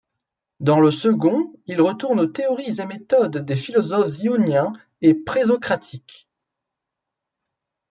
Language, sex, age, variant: French, male, 19-29, Français de métropole